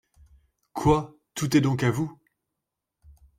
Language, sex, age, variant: French, male, 40-49, Français de métropole